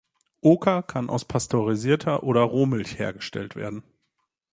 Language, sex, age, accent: German, male, 19-29, Deutschland Deutsch